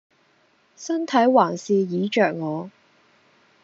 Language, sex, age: Cantonese, female, 19-29